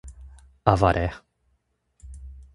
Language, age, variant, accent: Portuguese, 19-29, Portuguese (Brasil), Paulista